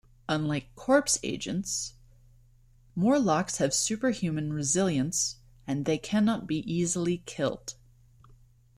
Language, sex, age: English, female, 19-29